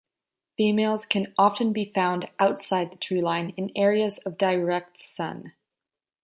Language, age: English, under 19